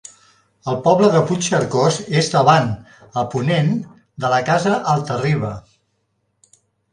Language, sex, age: Catalan, male, 60-69